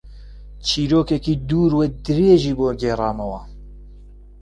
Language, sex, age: Central Kurdish, male, 19-29